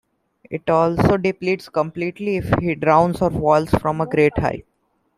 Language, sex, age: English, male, under 19